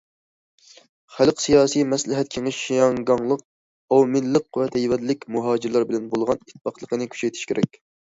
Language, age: Uyghur, 19-29